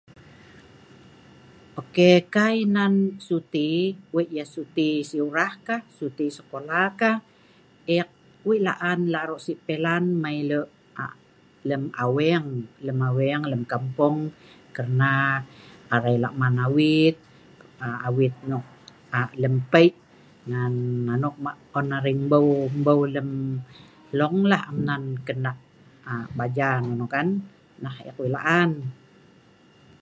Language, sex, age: Sa'ban, female, 50-59